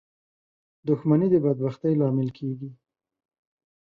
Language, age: Pashto, 30-39